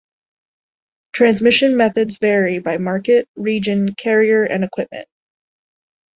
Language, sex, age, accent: English, female, 19-29, United States English